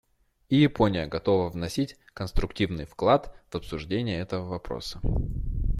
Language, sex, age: Russian, male, 19-29